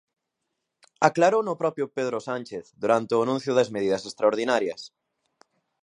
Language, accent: Galician, Atlántico (seseo e gheada)